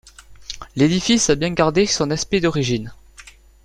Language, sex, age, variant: French, male, 19-29, Français de métropole